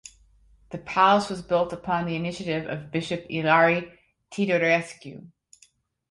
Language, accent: English, United States English